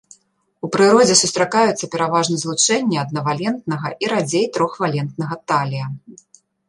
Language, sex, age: Belarusian, female, 30-39